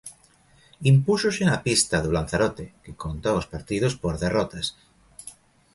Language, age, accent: Galician, 40-49, Normativo (estándar)